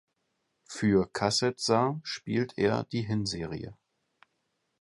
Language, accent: German, Deutschland Deutsch; Hochdeutsch